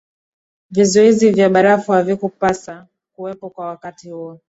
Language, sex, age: Swahili, female, 19-29